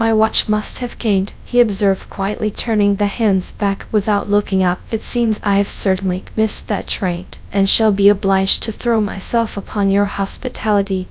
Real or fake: fake